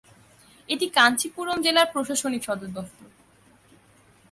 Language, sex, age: Bengali, female, under 19